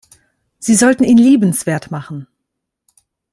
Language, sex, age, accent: German, female, 30-39, Deutschland Deutsch